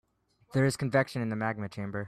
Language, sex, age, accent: English, male, 19-29, United States English